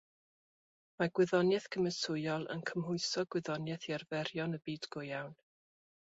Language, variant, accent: Welsh, South-Western Welsh, Y Deyrnas Unedig Cymraeg